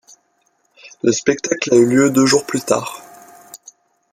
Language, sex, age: French, male, under 19